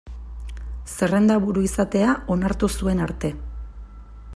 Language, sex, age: Basque, female, 30-39